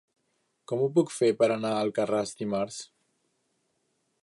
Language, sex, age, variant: Catalan, male, under 19, Central